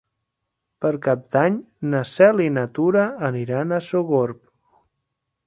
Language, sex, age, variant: Catalan, male, 40-49, Central